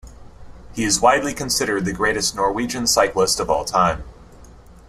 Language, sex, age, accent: English, male, 30-39, United States English